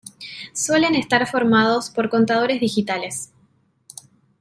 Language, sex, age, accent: Spanish, female, 19-29, Rioplatense: Argentina, Uruguay, este de Bolivia, Paraguay